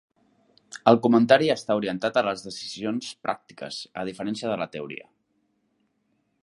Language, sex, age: Catalan, male, 19-29